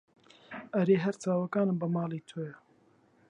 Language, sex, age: Central Kurdish, male, 19-29